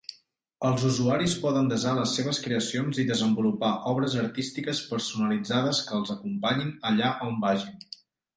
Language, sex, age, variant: Catalan, male, 19-29, Central